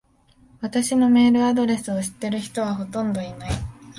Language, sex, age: Japanese, female, 19-29